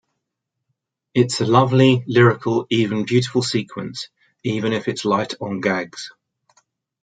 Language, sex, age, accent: English, male, 60-69, England English